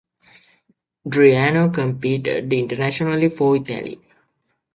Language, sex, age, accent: English, male, 19-29, United States English